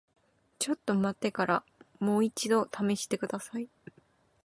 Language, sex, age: Japanese, female, 30-39